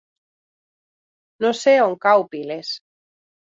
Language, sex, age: Catalan, female, 30-39